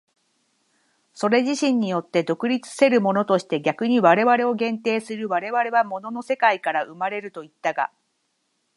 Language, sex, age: Japanese, female, 30-39